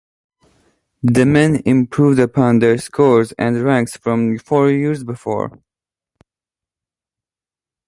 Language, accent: English, United States English